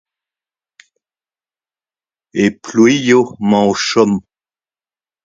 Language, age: Breton, 60-69